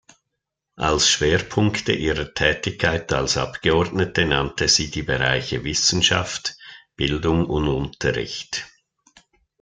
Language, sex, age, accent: German, male, 60-69, Schweizerdeutsch